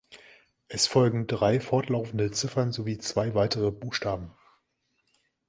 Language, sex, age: German, male, 40-49